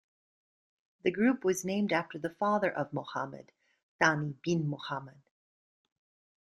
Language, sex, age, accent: English, female, 40-49, United States English